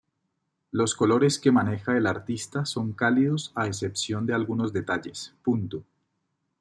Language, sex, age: Spanish, male, 40-49